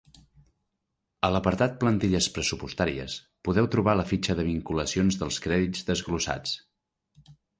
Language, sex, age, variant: Catalan, male, 30-39, Central